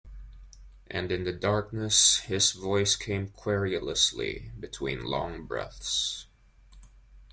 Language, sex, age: English, male, 19-29